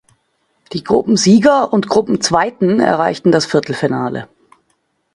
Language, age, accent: German, 40-49, Deutschland Deutsch